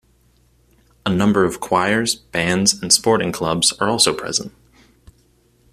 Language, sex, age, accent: English, male, 19-29, United States English